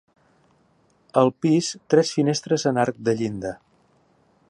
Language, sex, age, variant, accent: Catalan, male, 60-69, Central, central